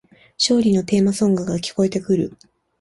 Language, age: Japanese, 19-29